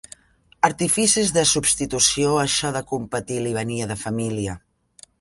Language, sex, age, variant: Catalan, female, 50-59, Central